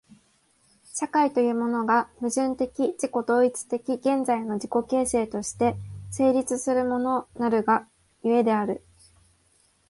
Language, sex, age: Japanese, female, 19-29